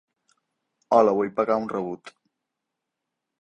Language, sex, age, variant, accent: Catalan, male, 19-29, Balear, mallorquí